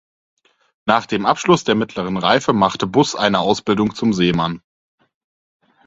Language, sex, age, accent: German, male, 19-29, Deutschland Deutsch